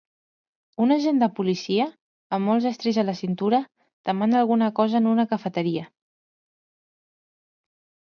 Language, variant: Catalan, Central